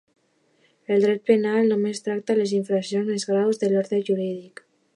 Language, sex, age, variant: Catalan, female, under 19, Alacantí